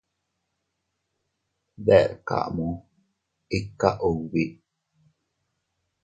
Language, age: Teutila Cuicatec, 30-39